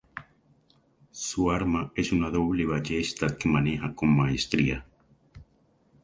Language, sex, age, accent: Spanish, male, 50-59, Andino-Pacífico: Colombia, Perú, Ecuador, oeste de Bolivia y Venezuela andina